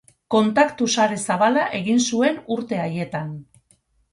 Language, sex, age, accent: Basque, female, 40-49, Mendebalekoa (Araba, Bizkaia, Gipuzkoako mendebaleko herri batzuk)